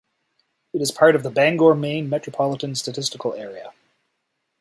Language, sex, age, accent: English, male, 30-39, Canadian English